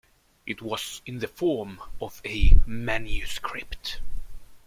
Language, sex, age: English, male, 19-29